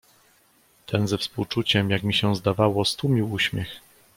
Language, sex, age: Polish, male, 40-49